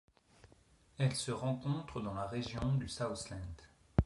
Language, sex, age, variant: French, male, 30-39, Français de métropole